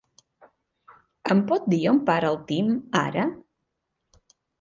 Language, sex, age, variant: Catalan, female, 50-59, Central